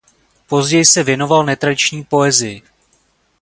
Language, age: Czech, 30-39